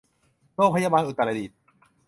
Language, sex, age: Thai, male, 19-29